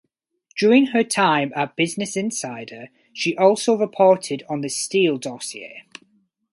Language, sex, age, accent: English, male, 19-29, England English